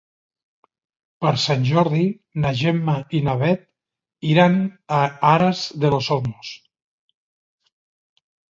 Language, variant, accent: Catalan, Central, central